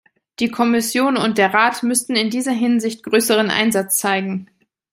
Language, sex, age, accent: German, female, 30-39, Deutschland Deutsch